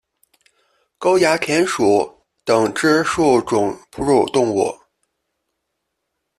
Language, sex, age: Chinese, male, 30-39